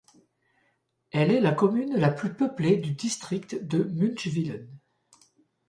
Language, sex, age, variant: French, male, 50-59, Français de métropole